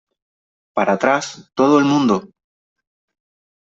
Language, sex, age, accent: Spanish, male, 19-29, España: Centro-Sur peninsular (Madrid, Toledo, Castilla-La Mancha)